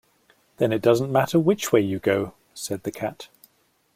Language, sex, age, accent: English, male, 40-49, England English